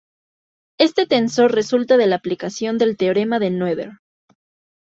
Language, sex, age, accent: Spanish, female, 19-29, México